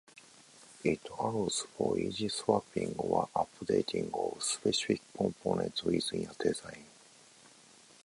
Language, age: English, 50-59